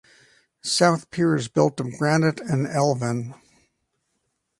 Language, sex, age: English, male, 60-69